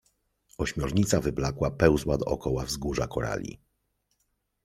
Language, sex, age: Polish, male, 30-39